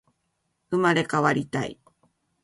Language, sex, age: Japanese, female, 50-59